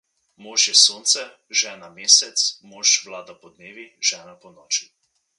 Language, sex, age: Slovenian, male, 19-29